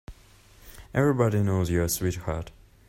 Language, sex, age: English, male, under 19